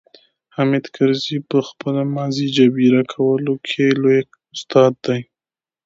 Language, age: Pashto, 19-29